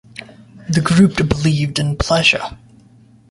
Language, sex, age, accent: English, male, 19-29, United States English